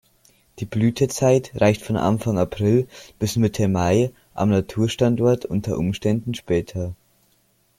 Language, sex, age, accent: German, male, 90+, Österreichisches Deutsch